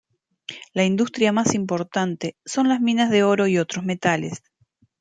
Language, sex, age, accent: Spanish, female, 40-49, Rioplatense: Argentina, Uruguay, este de Bolivia, Paraguay